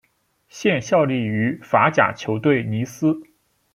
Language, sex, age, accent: Chinese, male, 19-29, 出生地：山东省